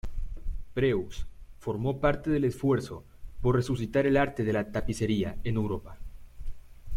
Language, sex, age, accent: Spanish, male, 19-29, México